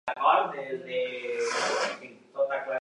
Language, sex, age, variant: Catalan, female, under 19, Alacantí